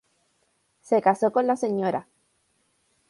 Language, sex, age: Spanish, female, 19-29